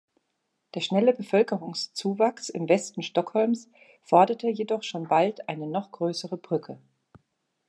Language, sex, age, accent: German, female, 40-49, Deutschland Deutsch